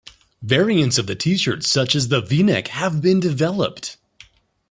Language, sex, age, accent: English, male, 19-29, United States English